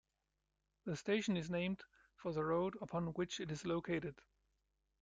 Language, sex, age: English, male, 40-49